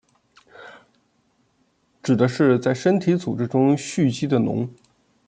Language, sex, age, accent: Chinese, male, 30-39, 出生地：黑龙江省